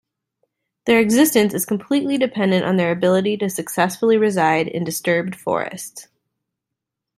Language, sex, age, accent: English, female, 30-39, United States English